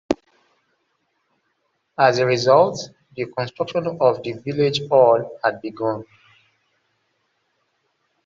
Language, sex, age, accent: English, male, 40-49, England English